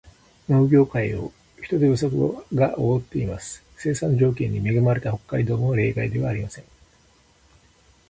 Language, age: Japanese, 60-69